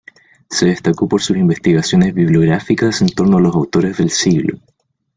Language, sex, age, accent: Spanish, male, 19-29, Chileno: Chile, Cuyo